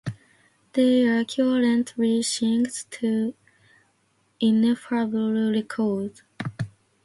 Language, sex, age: English, female, 19-29